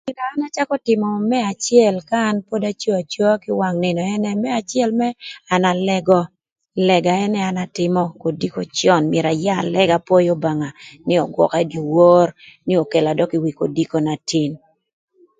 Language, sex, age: Thur, female, 50-59